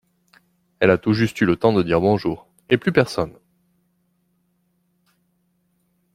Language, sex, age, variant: French, male, 30-39, Français de métropole